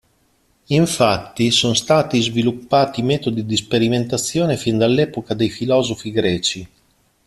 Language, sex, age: Italian, male, 40-49